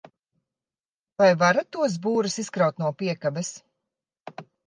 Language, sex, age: Latvian, female, 40-49